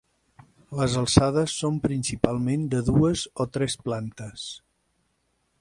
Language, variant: Catalan, Central